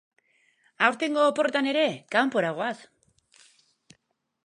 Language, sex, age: Basque, female, 40-49